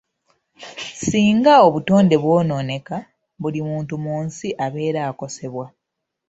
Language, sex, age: Ganda, female, 30-39